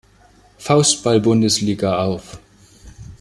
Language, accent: German, Deutschland Deutsch